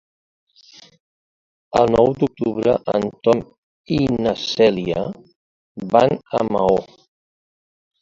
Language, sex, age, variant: Catalan, male, 50-59, Nord-Occidental